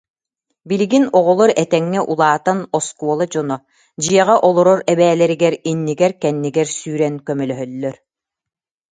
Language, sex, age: Yakut, female, 50-59